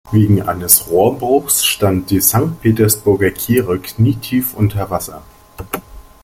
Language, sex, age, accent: German, male, 30-39, Deutschland Deutsch